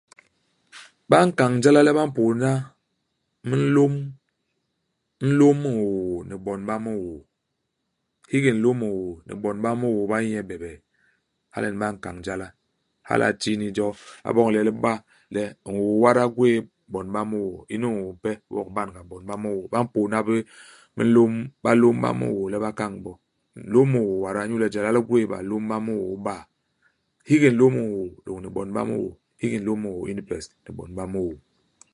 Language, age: Basaa, 40-49